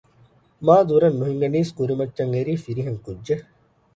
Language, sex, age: Divehi, male, under 19